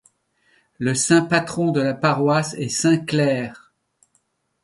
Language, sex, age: French, male, 60-69